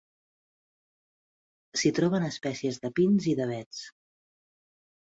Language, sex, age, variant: Catalan, female, 40-49, Central